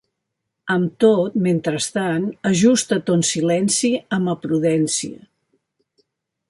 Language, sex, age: Catalan, female, 70-79